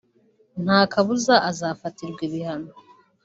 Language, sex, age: Kinyarwanda, female, under 19